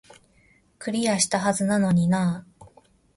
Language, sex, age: Japanese, female, 30-39